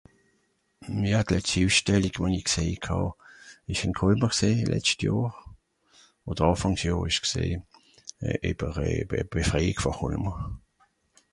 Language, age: Swiss German, 60-69